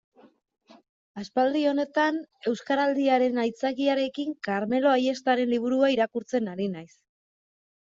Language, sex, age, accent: Basque, female, 30-39, Erdialdekoa edo Nafarra (Gipuzkoa, Nafarroa)